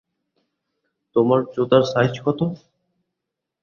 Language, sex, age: Bengali, male, 19-29